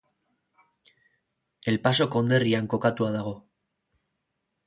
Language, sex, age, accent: Basque, male, 30-39, Erdialdekoa edo Nafarra (Gipuzkoa, Nafarroa)